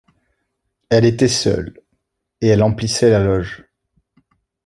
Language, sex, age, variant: French, male, 30-39, Français de métropole